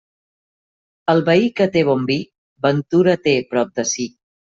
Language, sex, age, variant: Catalan, female, 50-59, Central